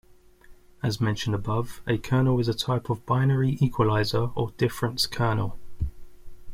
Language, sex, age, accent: English, male, 30-39, England English